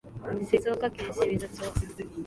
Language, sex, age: Japanese, female, 19-29